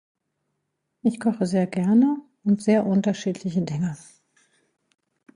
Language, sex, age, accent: German, female, 50-59, Deutschland Deutsch